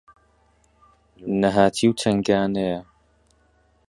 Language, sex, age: Central Kurdish, male, 19-29